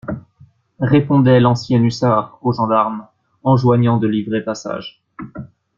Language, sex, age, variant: French, male, 19-29, Français de métropole